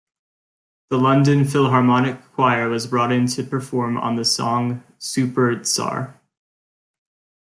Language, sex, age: English, male, 19-29